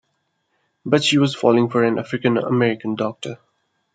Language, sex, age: English, male, 19-29